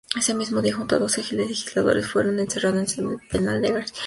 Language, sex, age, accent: Spanish, female, under 19, México